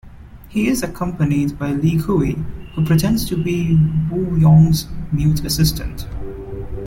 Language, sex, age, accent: English, male, 19-29, India and South Asia (India, Pakistan, Sri Lanka)